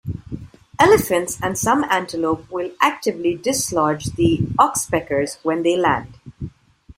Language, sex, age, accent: English, female, 30-39, India and South Asia (India, Pakistan, Sri Lanka)